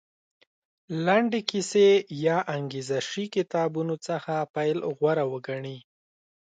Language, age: Pashto, 19-29